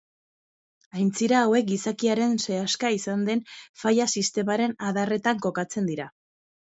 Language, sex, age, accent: Basque, female, 30-39, Erdialdekoa edo Nafarra (Gipuzkoa, Nafarroa)